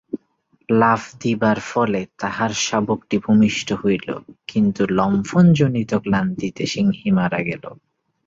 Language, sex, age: Bengali, male, 19-29